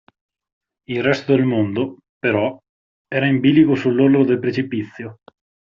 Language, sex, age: Italian, male, 19-29